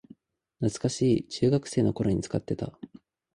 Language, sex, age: Japanese, male, 19-29